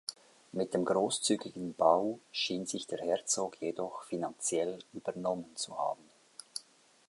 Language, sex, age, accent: German, male, 50-59, Schweizerdeutsch